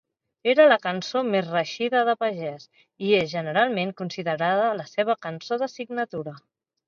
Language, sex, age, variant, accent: Catalan, female, 30-39, Central, central